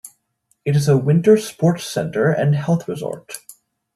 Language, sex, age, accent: English, male, under 19, United States English